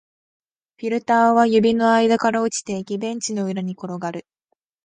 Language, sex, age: Japanese, female, 19-29